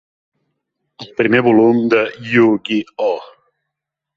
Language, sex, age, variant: Catalan, male, 30-39, Central